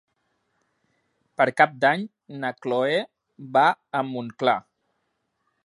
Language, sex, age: Catalan, male, 40-49